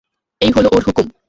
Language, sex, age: Bengali, female, under 19